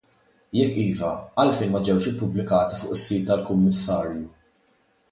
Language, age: Maltese, 19-29